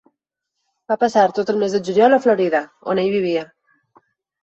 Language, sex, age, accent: Catalan, female, 30-39, valencià